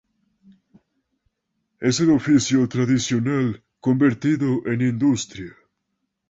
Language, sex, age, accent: Spanish, male, 19-29, Andino-Pacífico: Colombia, Perú, Ecuador, oeste de Bolivia y Venezuela andina